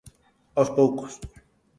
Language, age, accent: Galician, 30-39, Neofalante